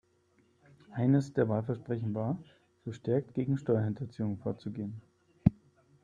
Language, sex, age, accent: German, male, 30-39, Deutschland Deutsch